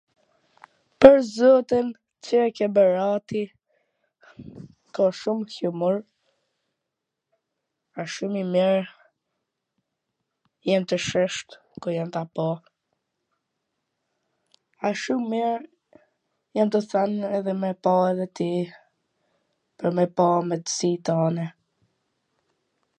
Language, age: Gheg Albanian, under 19